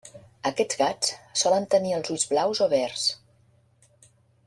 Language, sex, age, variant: Catalan, female, 50-59, Central